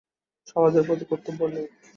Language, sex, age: Bengali, male, under 19